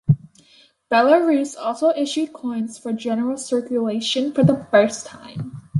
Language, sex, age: English, female, under 19